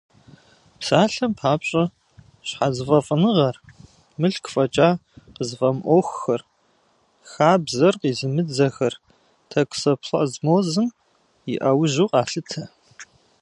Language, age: Kabardian, 40-49